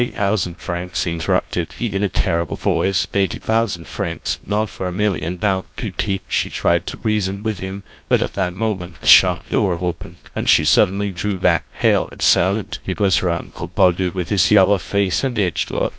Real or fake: fake